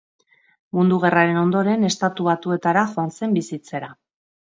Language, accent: Basque, Mendebalekoa (Araba, Bizkaia, Gipuzkoako mendebaleko herri batzuk)